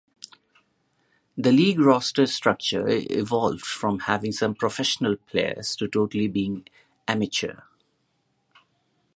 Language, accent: English, India and South Asia (India, Pakistan, Sri Lanka)